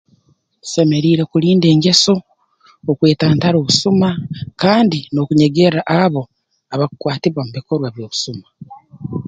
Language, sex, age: Tooro, female, 40-49